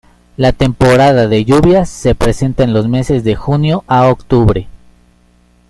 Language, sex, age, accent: Spanish, male, 30-39, México